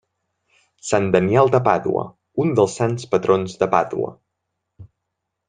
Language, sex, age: Catalan, male, 19-29